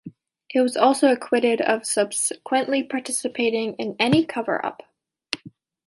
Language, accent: English, United States English